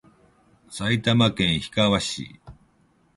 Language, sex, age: Japanese, male, 50-59